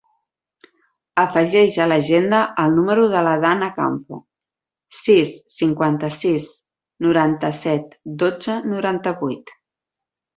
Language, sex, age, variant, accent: Catalan, female, 40-49, Central, tarragoní